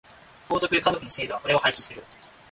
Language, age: Japanese, 19-29